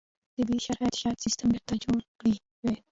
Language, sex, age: Pashto, female, 19-29